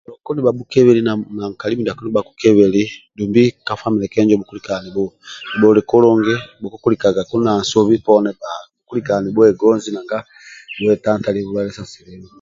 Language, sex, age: Amba (Uganda), male, 40-49